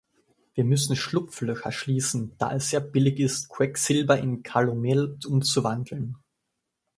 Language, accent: German, Österreichisches Deutsch